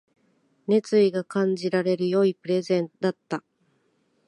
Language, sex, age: Japanese, female, 40-49